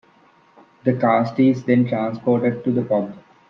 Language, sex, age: English, male, under 19